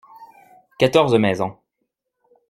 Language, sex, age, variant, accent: French, male, 30-39, Français d'Amérique du Nord, Français du Canada